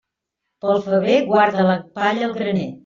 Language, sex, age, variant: Catalan, female, 50-59, Central